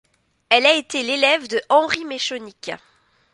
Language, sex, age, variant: French, female, 40-49, Français de métropole